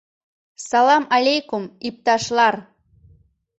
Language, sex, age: Mari, female, 30-39